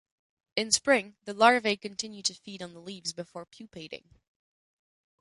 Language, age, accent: English, 19-29, United States English